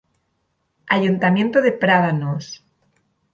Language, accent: Spanish, España: Sur peninsular (Andalucia, Extremadura, Murcia)